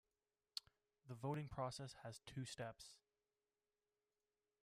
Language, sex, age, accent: English, male, 19-29, Canadian English